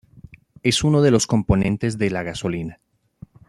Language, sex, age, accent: Spanish, male, 30-39, Andino-Pacífico: Colombia, Perú, Ecuador, oeste de Bolivia y Venezuela andina